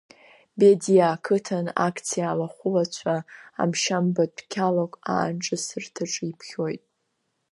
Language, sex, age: Abkhazian, female, under 19